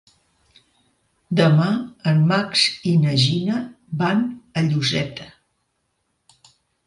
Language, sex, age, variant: Catalan, female, 60-69, Central